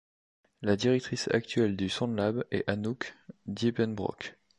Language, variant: French, Français de métropole